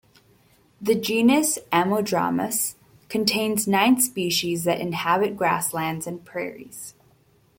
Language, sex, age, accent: English, female, 19-29, United States English